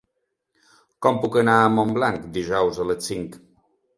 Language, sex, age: Catalan, male, 40-49